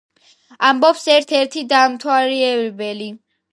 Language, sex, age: Georgian, female, under 19